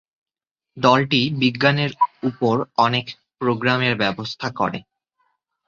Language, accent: Bengali, Bangladeshi